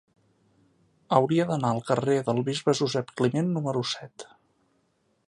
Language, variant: Catalan, Central